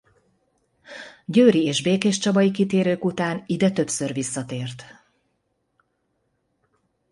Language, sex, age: Hungarian, female, 50-59